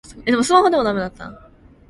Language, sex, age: Korean, female, 19-29